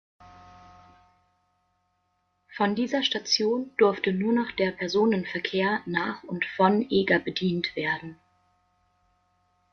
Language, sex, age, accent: German, female, 19-29, Deutschland Deutsch